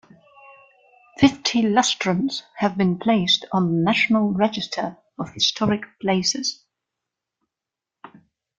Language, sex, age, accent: English, female, 19-29, England English